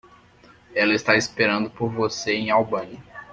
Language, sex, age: Portuguese, male, under 19